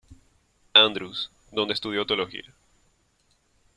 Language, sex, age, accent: Spanish, male, 30-39, Caribe: Cuba, Venezuela, Puerto Rico, República Dominicana, Panamá, Colombia caribeña, México caribeño, Costa del golfo de México